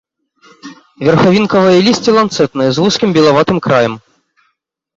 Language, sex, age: Belarusian, male, 19-29